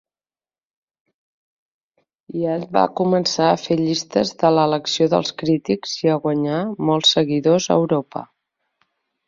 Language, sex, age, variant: Catalan, female, 40-49, Central